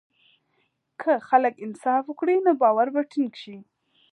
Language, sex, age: Pashto, female, 19-29